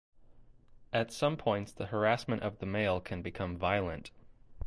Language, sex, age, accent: English, male, 30-39, United States English